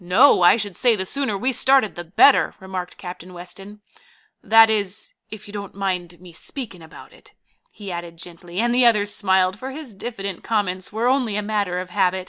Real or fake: real